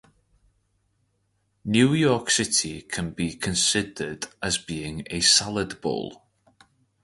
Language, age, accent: English, 30-39, Welsh English